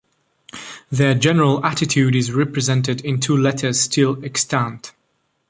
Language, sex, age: English, male, 19-29